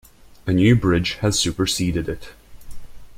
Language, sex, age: English, male, 19-29